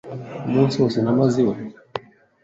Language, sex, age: Kinyarwanda, female, 30-39